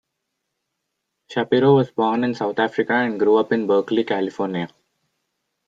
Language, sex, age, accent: English, male, 19-29, India and South Asia (India, Pakistan, Sri Lanka)